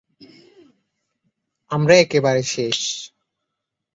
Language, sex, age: Bengali, male, 19-29